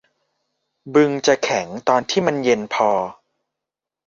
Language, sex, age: Thai, male, 19-29